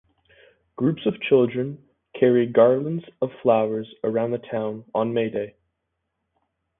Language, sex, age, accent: English, male, 19-29, Canadian English